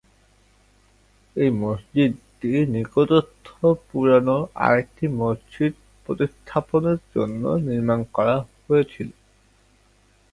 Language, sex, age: Bengali, male, 19-29